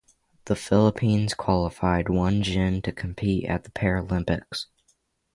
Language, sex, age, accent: English, male, under 19, United States English